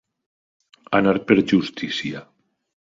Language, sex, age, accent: Catalan, male, 40-49, valencià